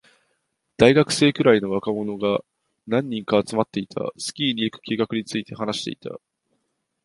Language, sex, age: Japanese, male, 19-29